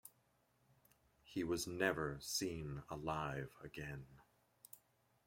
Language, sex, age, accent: English, male, 30-39, Canadian English